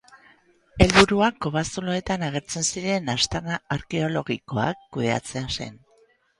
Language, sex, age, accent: Basque, female, 50-59, Erdialdekoa edo Nafarra (Gipuzkoa, Nafarroa)